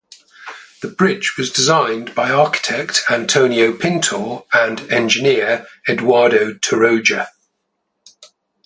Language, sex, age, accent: English, male, 60-69, England English